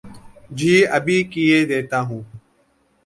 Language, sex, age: Urdu, male, 40-49